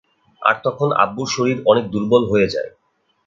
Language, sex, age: Bengali, male, 19-29